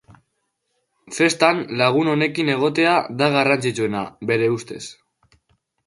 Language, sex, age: Basque, male, under 19